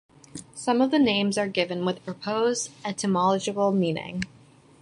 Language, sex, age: English, female, 19-29